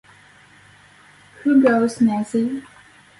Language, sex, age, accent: English, female, 30-39, United States English